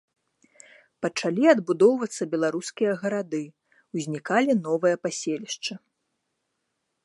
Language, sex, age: Belarusian, female, 19-29